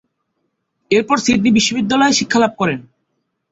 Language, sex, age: Bengali, male, 19-29